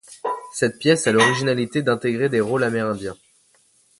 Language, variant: French, Français de métropole